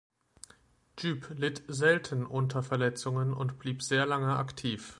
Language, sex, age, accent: German, male, 30-39, Deutschland Deutsch